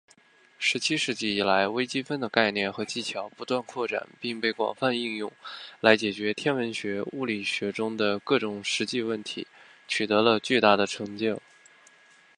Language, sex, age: Chinese, male, 19-29